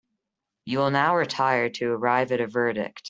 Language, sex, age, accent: English, male, under 19, United States English